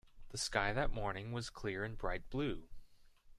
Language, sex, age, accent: English, male, 19-29, United States English